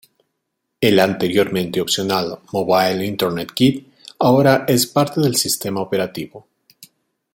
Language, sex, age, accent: Spanish, male, 40-49, Andino-Pacífico: Colombia, Perú, Ecuador, oeste de Bolivia y Venezuela andina